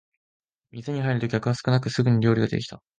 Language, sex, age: Japanese, male, under 19